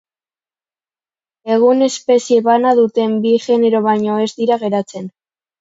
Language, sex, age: Basque, female, under 19